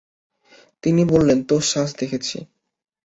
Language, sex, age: Bengali, male, 19-29